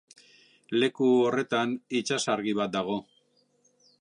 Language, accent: Basque, Mendebalekoa (Araba, Bizkaia, Gipuzkoako mendebaleko herri batzuk)